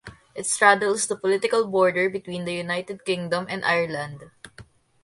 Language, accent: English, United States English; Filipino